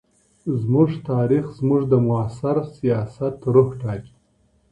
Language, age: Pashto, 30-39